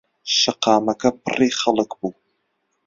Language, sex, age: Central Kurdish, male, under 19